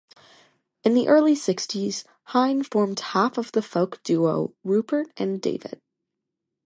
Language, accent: English, United States English